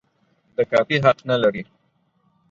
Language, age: Pashto, 30-39